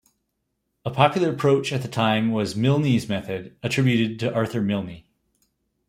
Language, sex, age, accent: English, male, 30-39, United States English